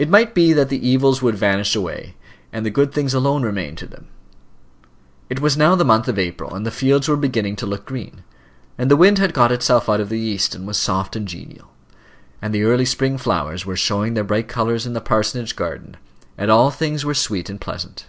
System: none